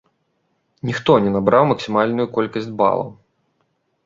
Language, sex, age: Belarusian, male, 30-39